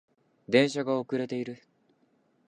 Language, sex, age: Japanese, male, 19-29